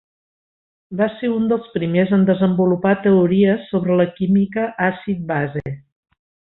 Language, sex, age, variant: Catalan, female, 60-69, Central